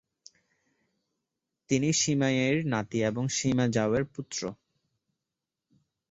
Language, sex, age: Bengali, male, 19-29